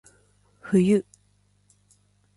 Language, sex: Japanese, female